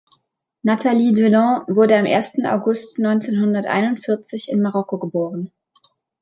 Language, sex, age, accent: German, female, 19-29, Deutschland Deutsch